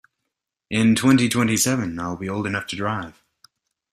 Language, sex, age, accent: English, male, 19-29, United States English